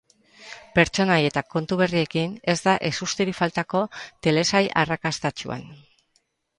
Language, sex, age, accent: Basque, female, 50-59, Erdialdekoa edo Nafarra (Gipuzkoa, Nafarroa)